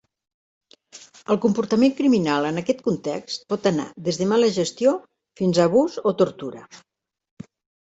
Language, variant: Catalan, Nord-Occidental